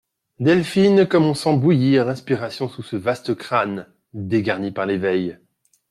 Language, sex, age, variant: French, male, 40-49, Français de métropole